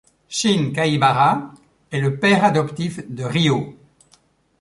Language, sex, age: French, male, 70-79